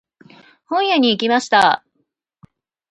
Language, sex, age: Japanese, female, 40-49